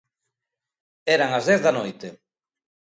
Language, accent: Galician, Oriental (común en zona oriental)